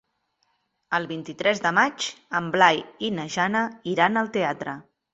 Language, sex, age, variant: Catalan, female, 30-39, Central